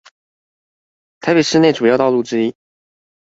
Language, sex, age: Chinese, male, 19-29